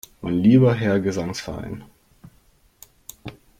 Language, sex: German, male